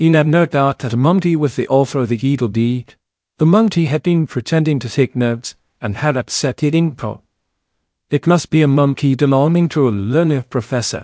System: TTS, VITS